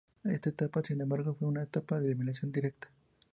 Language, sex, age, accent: Spanish, male, 19-29, México